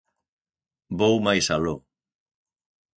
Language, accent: Galician, Atlántico (seseo e gheada)